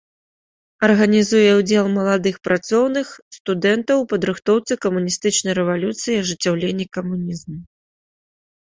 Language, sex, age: Belarusian, female, 30-39